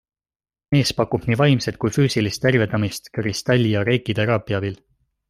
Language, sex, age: Estonian, male, 19-29